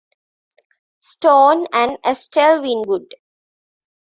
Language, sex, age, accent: English, female, 19-29, India and South Asia (India, Pakistan, Sri Lanka)